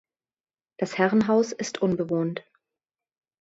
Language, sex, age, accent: German, female, 30-39, Hochdeutsch